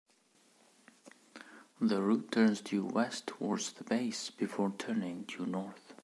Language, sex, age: English, male, 19-29